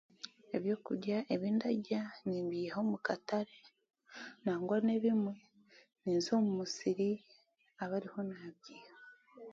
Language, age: Chiga, 19-29